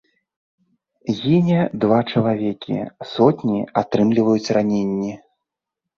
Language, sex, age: Belarusian, male, 40-49